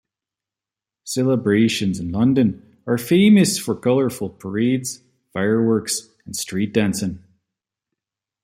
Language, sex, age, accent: English, male, 30-39, Canadian English